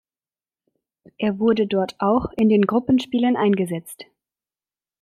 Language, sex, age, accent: German, female, 19-29, Deutschland Deutsch